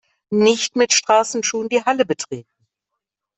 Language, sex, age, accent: German, female, 50-59, Deutschland Deutsch